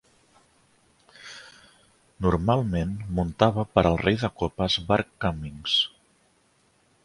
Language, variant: Catalan, Central